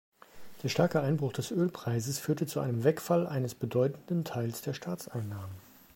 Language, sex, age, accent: German, male, 40-49, Deutschland Deutsch